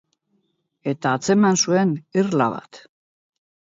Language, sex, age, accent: Basque, female, 70-79, Mendebalekoa (Araba, Bizkaia, Gipuzkoako mendebaleko herri batzuk)